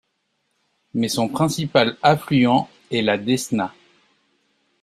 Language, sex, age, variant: French, male, 40-49, Français de métropole